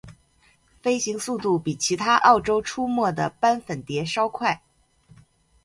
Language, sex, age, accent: Chinese, male, under 19, 出生地：上海市